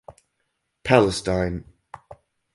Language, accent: English, England English